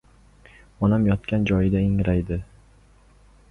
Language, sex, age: Uzbek, male, 19-29